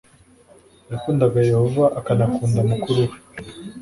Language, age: Kinyarwanda, 30-39